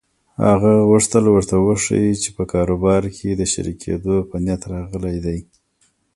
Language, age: Pashto, 30-39